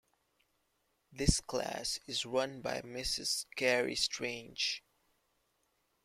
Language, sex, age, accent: English, male, 19-29, West Indies and Bermuda (Bahamas, Bermuda, Jamaica, Trinidad)